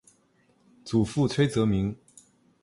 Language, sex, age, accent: Chinese, male, 19-29, 出生地：浙江省